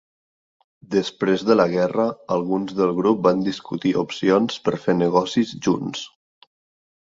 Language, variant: Catalan, Nord-Occidental